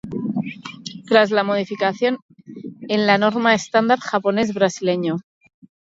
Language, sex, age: Spanish, female, 40-49